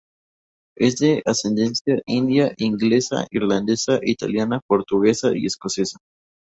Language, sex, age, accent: Spanish, male, 19-29, México